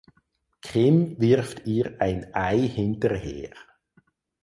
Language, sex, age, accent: German, male, 40-49, Schweizerdeutsch